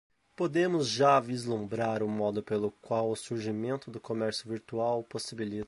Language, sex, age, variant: Portuguese, male, 19-29, Portuguese (Brasil)